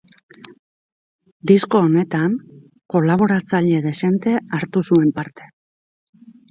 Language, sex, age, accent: Basque, female, 40-49, Mendebalekoa (Araba, Bizkaia, Gipuzkoako mendebaleko herri batzuk)